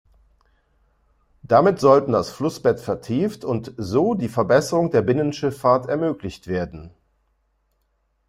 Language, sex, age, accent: German, male, 50-59, Deutschland Deutsch